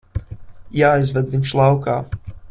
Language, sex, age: Latvian, male, 19-29